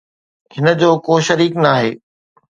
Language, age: Sindhi, 40-49